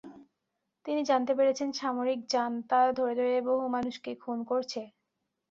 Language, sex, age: Bengali, female, 19-29